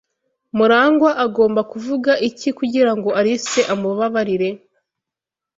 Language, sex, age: Kinyarwanda, female, 19-29